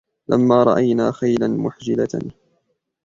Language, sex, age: Arabic, male, 19-29